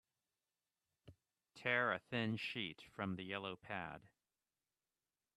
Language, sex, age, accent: English, male, 40-49, United States English